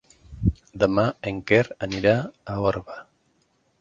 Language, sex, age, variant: Catalan, male, 40-49, Central